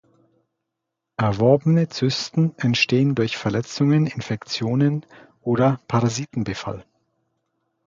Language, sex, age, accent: German, male, 40-49, Deutschland Deutsch